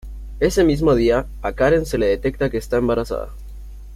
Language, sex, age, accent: Spanish, male, under 19, Chileno: Chile, Cuyo